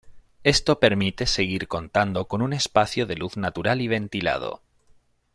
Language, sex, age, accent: Spanish, male, 30-39, España: Norte peninsular (Asturias, Castilla y León, Cantabria, País Vasco, Navarra, Aragón, La Rioja, Guadalajara, Cuenca)